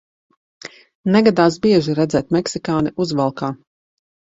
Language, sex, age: Latvian, female, 30-39